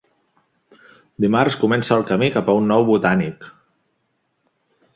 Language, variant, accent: Catalan, Central, central